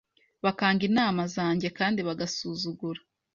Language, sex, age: Kinyarwanda, female, 19-29